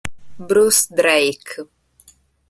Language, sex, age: Italian, female, 19-29